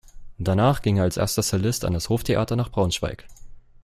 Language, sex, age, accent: German, male, under 19, Deutschland Deutsch